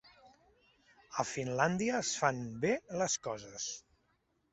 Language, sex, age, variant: Catalan, male, 40-49, Central